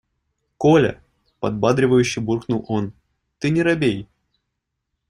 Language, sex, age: Russian, male, 19-29